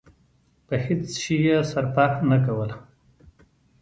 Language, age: Pashto, 40-49